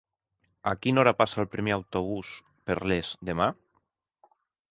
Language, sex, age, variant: Catalan, male, 30-39, Central